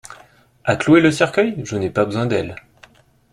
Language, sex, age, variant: French, male, 30-39, Français de métropole